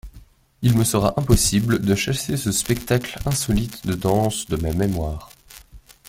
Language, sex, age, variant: French, male, 19-29, Français de métropole